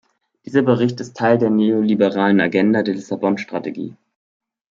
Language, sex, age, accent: German, male, 19-29, Deutschland Deutsch